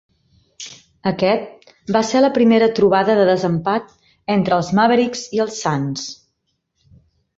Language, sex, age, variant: Catalan, female, 40-49, Central